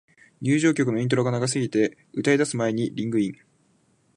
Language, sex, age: Japanese, male, 19-29